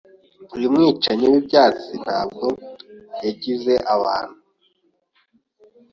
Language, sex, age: Kinyarwanda, male, 19-29